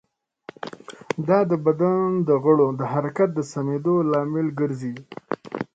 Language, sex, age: Pashto, male, 30-39